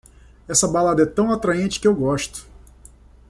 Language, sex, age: Portuguese, male, 19-29